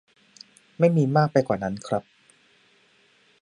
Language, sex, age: Thai, male, 30-39